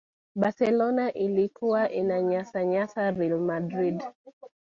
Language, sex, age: Swahili, female, 19-29